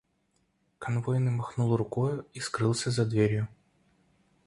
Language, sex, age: Russian, male, 19-29